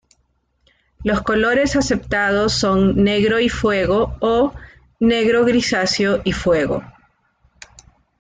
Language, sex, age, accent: Spanish, female, 40-49, Andino-Pacífico: Colombia, Perú, Ecuador, oeste de Bolivia y Venezuela andina